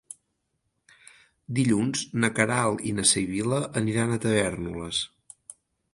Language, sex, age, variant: Catalan, male, 40-49, Central